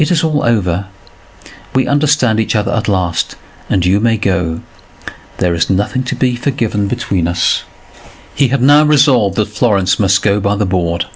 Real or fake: real